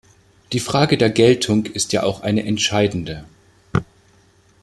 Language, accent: German, Deutschland Deutsch